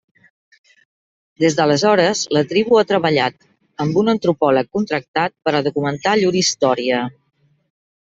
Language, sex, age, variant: Catalan, female, 50-59, Central